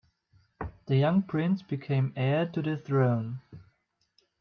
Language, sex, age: English, male, 19-29